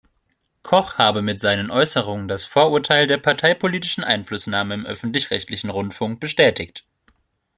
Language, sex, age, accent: German, male, 19-29, Deutschland Deutsch